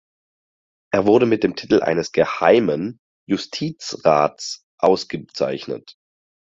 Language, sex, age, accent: German, male, 19-29, Deutschland Deutsch